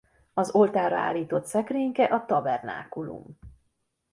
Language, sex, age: Hungarian, female, 50-59